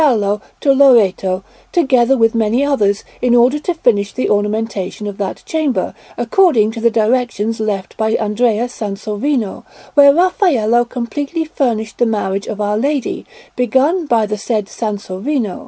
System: none